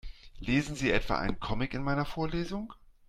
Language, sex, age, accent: German, male, 40-49, Deutschland Deutsch